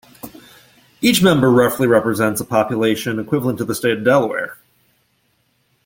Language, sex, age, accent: English, male, 19-29, United States English